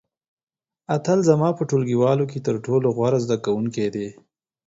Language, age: Pashto, 19-29